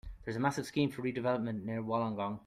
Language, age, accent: English, 30-39, Irish English